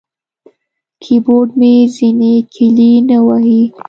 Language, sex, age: Pashto, female, 19-29